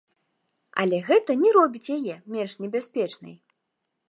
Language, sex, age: Belarusian, female, 30-39